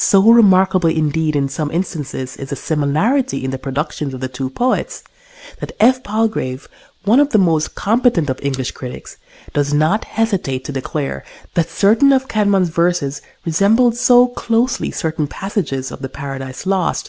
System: none